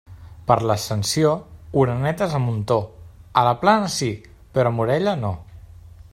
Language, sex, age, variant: Catalan, male, 19-29, Central